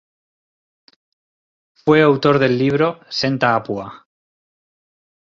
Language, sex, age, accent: Spanish, male, 30-39, España: Norte peninsular (Asturias, Castilla y León, Cantabria, País Vasco, Navarra, Aragón, La Rioja, Guadalajara, Cuenca)